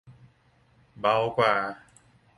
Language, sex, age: Thai, male, under 19